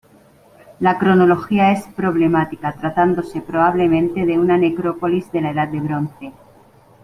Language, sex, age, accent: Spanish, female, 50-59, España: Centro-Sur peninsular (Madrid, Toledo, Castilla-La Mancha)